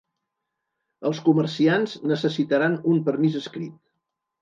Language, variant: Catalan, Septentrional